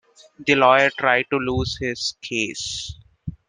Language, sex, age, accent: English, male, 19-29, India and South Asia (India, Pakistan, Sri Lanka)